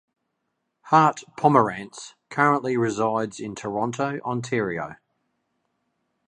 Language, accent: English, Australian English